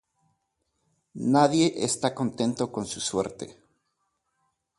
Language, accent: Spanish, México